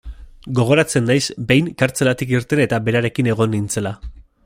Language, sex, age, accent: Basque, male, 19-29, Erdialdekoa edo Nafarra (Gipuzkoa, Nafarroa)